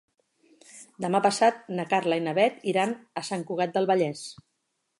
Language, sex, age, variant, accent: Catalan, female, 40-49, Central, central; Oriental